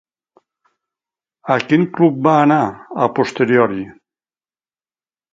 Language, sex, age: Catalan, male, 60-69